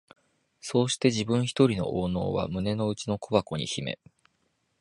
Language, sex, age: Japanese, male, 19-29